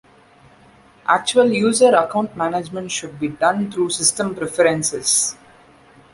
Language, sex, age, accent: English, male, 19-29, India and South Asia (India, Pakistan, Sri Lanka)